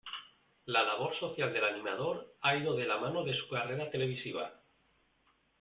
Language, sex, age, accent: Spanish, male, 40-49, España: Norte peninsular (Asturias, Castilla y León, Cantabria, País Vasco, Navarra, Aragón, La Rioja, Guadalajara, Cuenca)